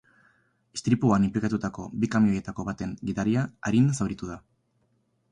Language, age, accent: Basque, 19-29, Batua